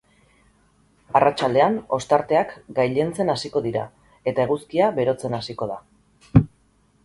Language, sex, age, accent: Basque, female, 40-49, Erdialdekoa edo Nafarra (Gipuzkoa, Nafarroa)